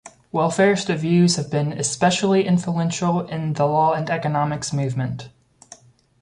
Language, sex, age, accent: English, male, 19-29, United States English